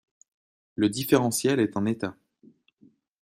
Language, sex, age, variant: French, male, 19-29, Français de métropole